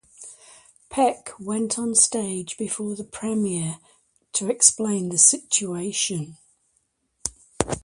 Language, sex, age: English, female, 60-69